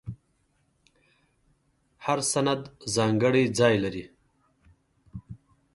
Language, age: Pashto, 30-39